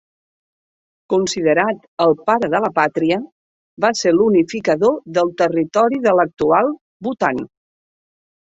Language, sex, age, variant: Catalan, female, 60-69, Central